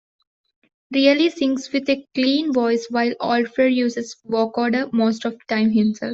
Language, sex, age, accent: English, female, 19-29, India and South Asia (India, Pakistan, Sri Lanka)